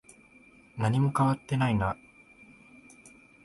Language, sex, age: Japanese, male, 19-29